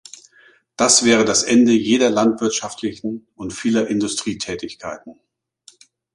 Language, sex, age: German, male, 50-59